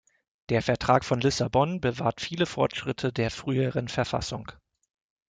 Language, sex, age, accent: German, male, 30-39, Deutschland Deutsch